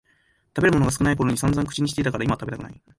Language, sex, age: Japanese, male, 19-29